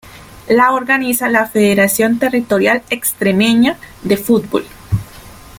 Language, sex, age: Spanish, female, 30-39